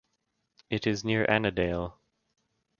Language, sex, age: English, male, under 19